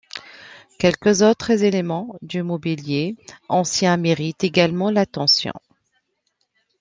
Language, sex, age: French, female, 40-49